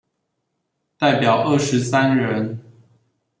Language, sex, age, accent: Chinese, male, 30-39, 出生地：彰化縣